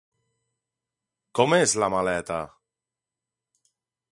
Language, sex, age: Catalan, male, 40-49